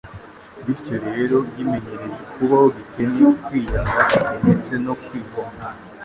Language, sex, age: Kinyarwanda, male, 19-29